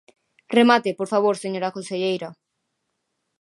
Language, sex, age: Galician, female, 19-29